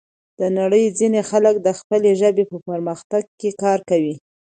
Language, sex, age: Pashto, female, 19-29